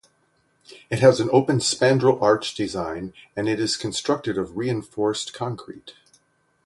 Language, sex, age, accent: English, male, 60-69, United States English